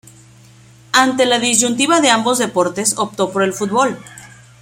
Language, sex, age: Spanish, female, 30-39